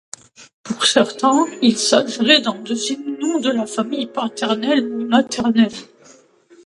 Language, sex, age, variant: French, male, 19-29, Français de métropole